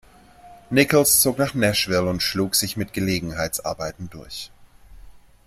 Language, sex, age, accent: German, male, 30-39, Deutschland Deutsch